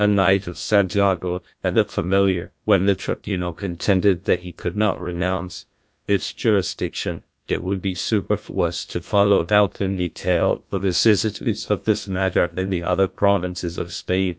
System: TTS, GlowTTS